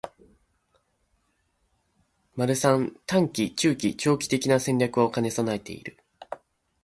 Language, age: Japanese, 19-29